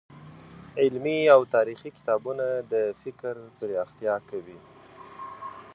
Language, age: Pashto, 30-39